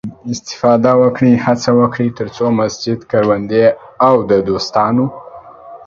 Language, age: Pashto, under 19